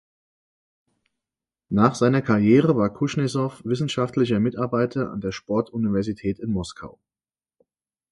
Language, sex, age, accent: German, male, 30-39, Deutschland Deutsch